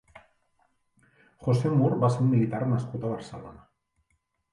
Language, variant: Catalan, Central